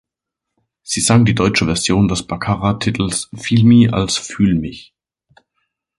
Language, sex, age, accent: German, male, 19-29, Deutschland Deutsch